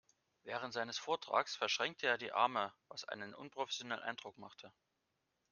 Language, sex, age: German, male, 30-39